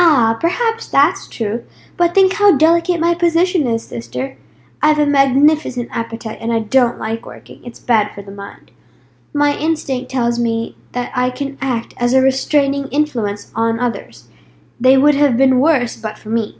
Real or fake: real